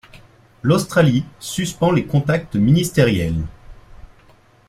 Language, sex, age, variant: French, male, 19-29, Français de métropole